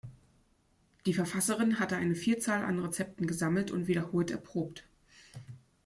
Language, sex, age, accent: German, female, 40-49, Deutschland Deutsch